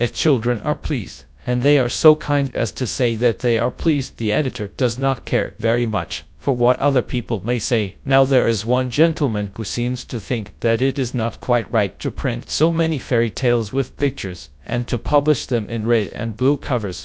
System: TTS, GradTTS